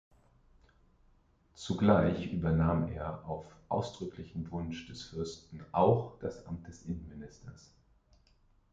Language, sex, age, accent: German, male, 40-49, Deutschland Deutsch